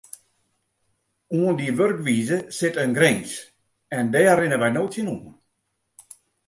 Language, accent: Western Frisian, Klaaifrysk